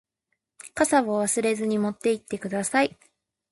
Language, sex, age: Japanese, female, 19-29